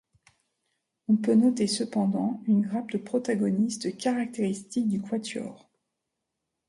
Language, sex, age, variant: French, female, 30-39, Français de métropole